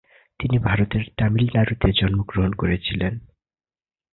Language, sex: Bengali, male